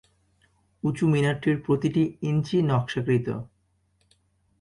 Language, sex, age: Bengali, male, 19-29